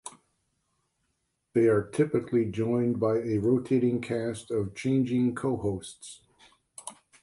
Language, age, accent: English, 50-59, United States English